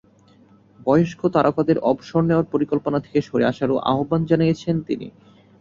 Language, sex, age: Bengali, male, 19-29